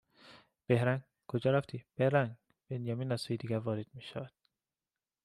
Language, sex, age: Persian, male, 19-29